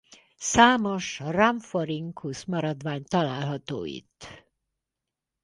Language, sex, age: Hungarian, female, 70-79